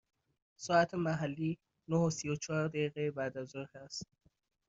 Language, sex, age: Persian, male, 19-29